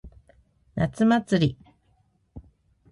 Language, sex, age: Japanese, female, 40-49